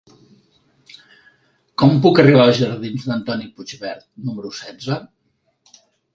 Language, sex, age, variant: Catalan, male, 40-49, Central